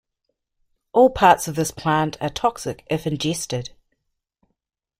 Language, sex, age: English, female, 40-49